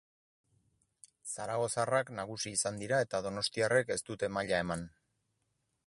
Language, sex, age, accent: Basque, male, 40-49, Erdialdekoa edo Nafarra (Gipuzkoa, Nafarroa)